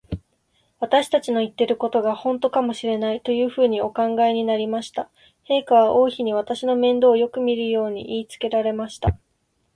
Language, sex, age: Japanese, female, 19-29